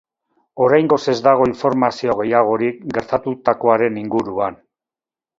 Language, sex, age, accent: Basque, male, 60-69, Mendebalekoa (Araba, Bizkaia, Gipuzkoako mendebaleko herri batzuk)